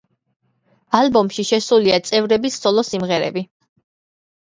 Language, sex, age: Georgian, female, 30-39